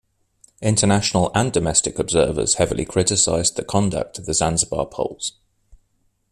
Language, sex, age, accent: English, male, 30-39, England English